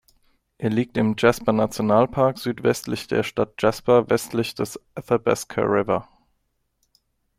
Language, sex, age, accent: German, male, 19-29, Deutschland Deutsch